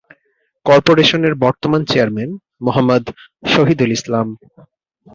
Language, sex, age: Bengali, male, 19-29